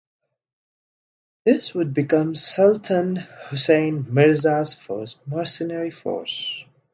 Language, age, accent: English, 19-29, India and South Asia (India, Pakistan, Sri Lanka)